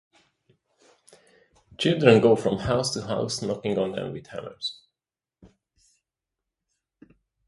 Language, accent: English, United States English